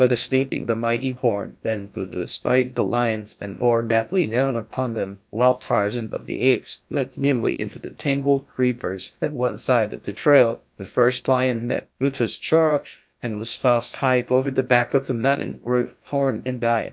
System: TTS, GlowTTS